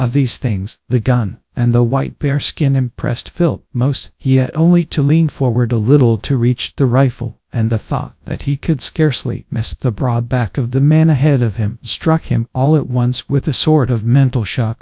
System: TTS, GradTTS